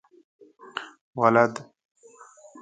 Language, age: Pashto, 30-39